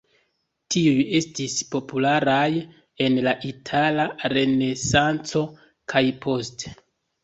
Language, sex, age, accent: Esperanto, male, 30-39, Internacia